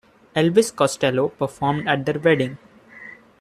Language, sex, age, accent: English, male, 19-29, India and South Asia (India, Pakistan, Sri Lanka)